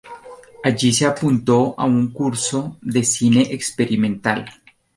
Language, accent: Spanish, Andino-Pacífico: Colombia, Perú, Ecuador, oeste de Bolivia y Venezuela andina